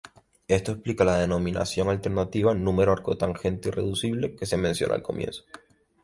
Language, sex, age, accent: Spanish, male, 19-29, España: Islas Canarias